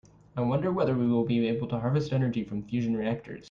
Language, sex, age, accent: English, male, 19-29, United States English